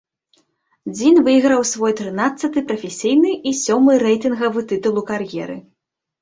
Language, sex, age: Belarusian, female, 19-29